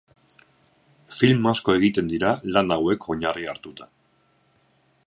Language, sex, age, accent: Basque, male, 50-59, Erdialdekoa edo Nafarra (Gipuzkoa, Nafarroa)